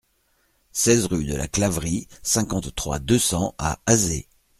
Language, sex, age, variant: French, male, 40-49, Français de métropole